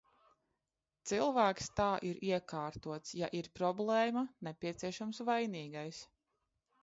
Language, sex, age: Latvian, female, 30-39